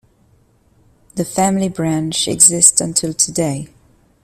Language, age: English, 19-29